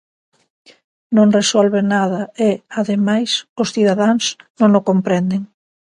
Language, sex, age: Galician, female, 50-59